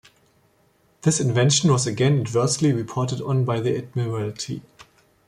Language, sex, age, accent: English, male, 40-49, United States English